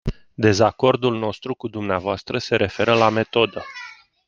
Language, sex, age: Romanian, male, 40-49